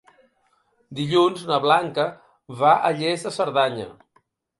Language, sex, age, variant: Catalan, male, 50-59, Balear